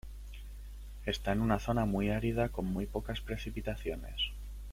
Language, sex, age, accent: Spanish, male, 19-29, España: Sur peninsular (Andalucia, Extremadura, Murcia)